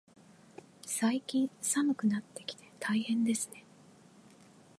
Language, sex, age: Japanese, female, 30-39